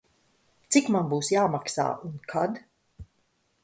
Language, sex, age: Latvian, female, 50-59